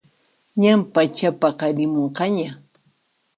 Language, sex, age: Puno Quechua, female, 19-29